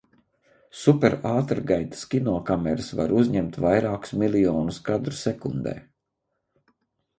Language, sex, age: Latvian, male, 50-59